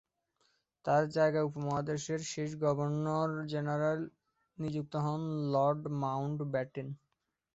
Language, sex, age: Bengali, male, 19-29